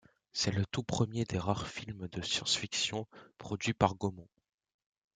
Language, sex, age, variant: French, male, under 19, Français de métropole